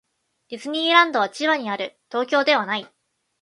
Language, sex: Japanese, female